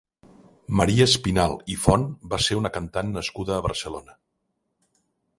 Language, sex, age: Catalan, male, 60-69